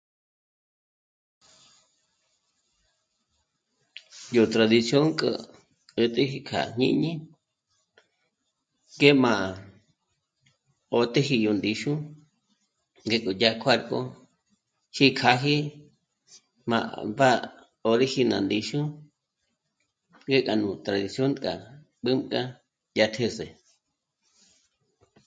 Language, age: Michoacán Mazahua, 19-29